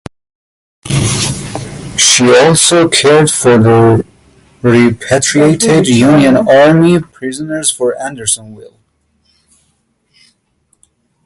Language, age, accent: English, 19-29, United States English